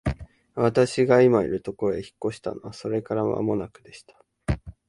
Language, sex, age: Japanese, male, 19-29